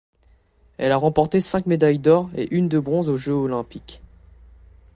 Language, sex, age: French, male, 19-29